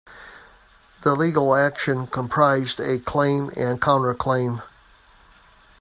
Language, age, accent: English, 40-49, United States English